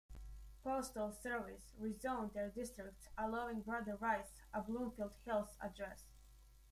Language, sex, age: English, female, under 19